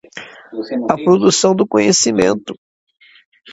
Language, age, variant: Portuguese, 40-49, Portuguese (Brasil)